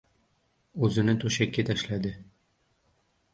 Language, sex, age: Uzbek, male, under 19